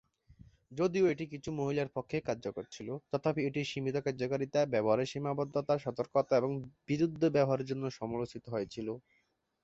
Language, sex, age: Bengali, male, 19-29